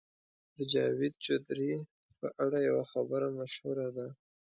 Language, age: Pashto, 19-29